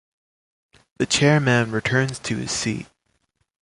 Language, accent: English, United States English